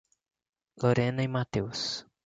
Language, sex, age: Portuguese, male, 19-29